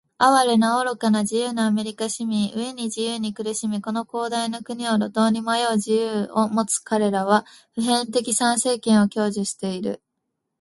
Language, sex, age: Japanese, female, 19-29